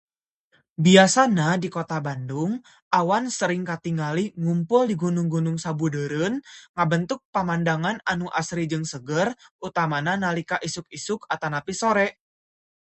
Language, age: Sundanese, 19-29